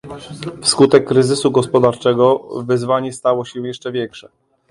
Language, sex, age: Polish, male, 40-49